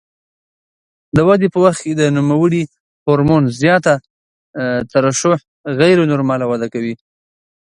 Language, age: Pashto, 30-39